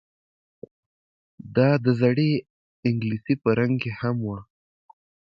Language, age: Pashto, 19-29